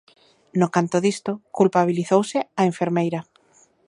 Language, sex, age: Galician, female, 30-39